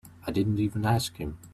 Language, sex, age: English, male, 19-29